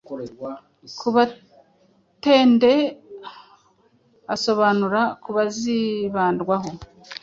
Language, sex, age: Kinyarwanda, female, 50-59